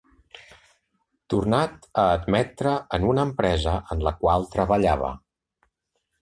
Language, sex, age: Catalan, male, 50-59